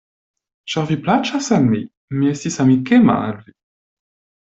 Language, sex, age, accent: Esperanto, male, 19-29, Internacia